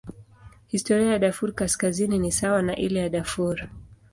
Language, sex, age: Swahili, female, 19-29